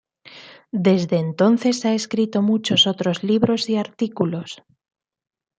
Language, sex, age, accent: Spanish, female, 30-39, España: Centro-Sur peninsular (Madrid, Toledo, Castilla-La Mancha)